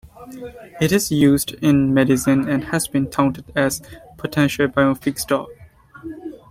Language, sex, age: English, male, 19-29